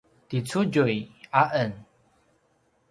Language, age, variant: Paiwan, 30-39, pinayuanan a kinaikacedasan (東排灣語)